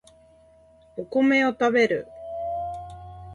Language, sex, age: Japanese, female, 40-49